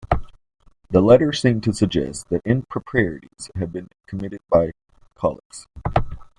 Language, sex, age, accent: English, male, 19-29, United States English